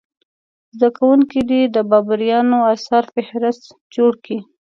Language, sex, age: Pashto, female, 19-29